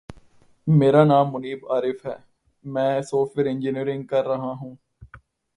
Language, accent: English, India and South Asia (India, Pakistan, Sri Lanka)